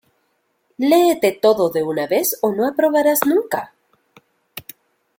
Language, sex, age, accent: Spanish, female, 40-49, América central